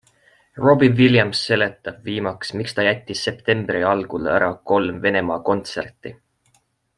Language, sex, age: Estonian, male, 19-29